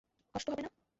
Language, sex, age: Bengali, female, 19-29